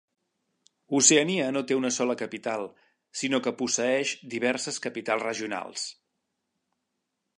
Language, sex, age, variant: Catalan, male, 40-49, Central